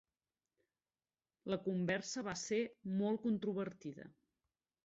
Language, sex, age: Catalan, female, 40-49